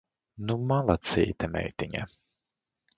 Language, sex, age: Latvian, male, 40-49